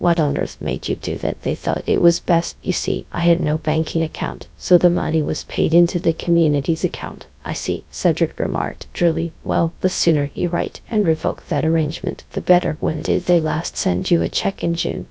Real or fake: fake